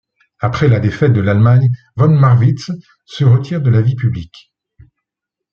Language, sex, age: French, male, 40-49